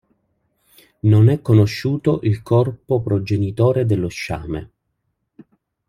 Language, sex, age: Italian, male, 40-49